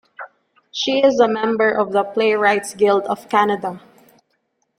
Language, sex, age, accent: English, female, 19-29, Filipino